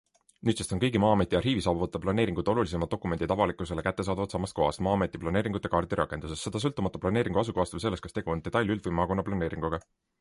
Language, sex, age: Estonian, male, 19-29